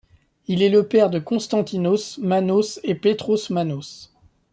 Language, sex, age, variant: French, male, 30-39, Français de métropole